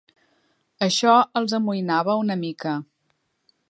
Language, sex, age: Catalan, female, 40-49